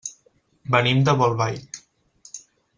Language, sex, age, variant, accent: Catalan, male, 19-29, Central, central; Barceloní